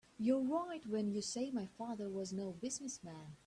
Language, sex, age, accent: English, female, 19-29, England English